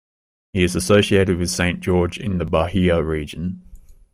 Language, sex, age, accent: English, male, 19-29, Australian English